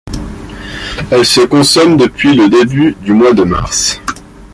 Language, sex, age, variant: French, male, 30-39, Français de métropole